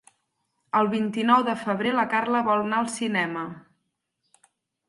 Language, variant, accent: Catalan, Central, tarragoní